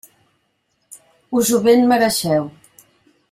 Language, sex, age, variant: Catalan, female, 60-69, Central